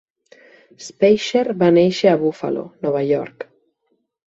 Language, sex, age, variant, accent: Catalan, female, 19-29, Nord-Occidental, Lleidatà